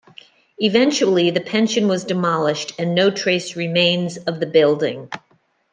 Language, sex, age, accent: English, female, 19-29, United States English